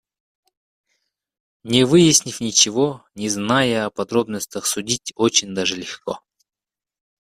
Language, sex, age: Kyrgyz, male, 30-39